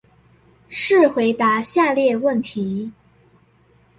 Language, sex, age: Chinese, female, under 19